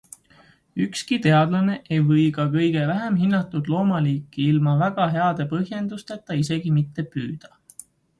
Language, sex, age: Estonian, male, 19-29